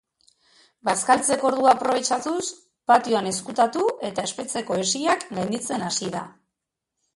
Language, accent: Basque, Mendebalekoa (Araba, Bizkaia, Gipuzkoako mendebaleko herri batzuk)